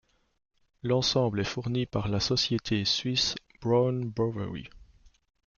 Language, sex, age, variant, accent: French, male, 19-29, Français d'Europe, Français de Belgique